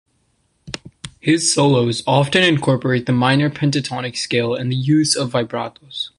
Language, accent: English, India and South Asia (India, Pakistan, Sri Lanka)